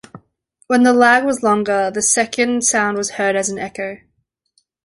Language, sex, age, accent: English, female, 19-29, Australian English